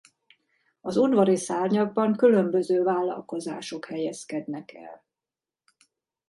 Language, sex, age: Hungarian, female, 50-59